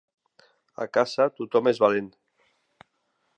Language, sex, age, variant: Catalan, male, 40-49, Central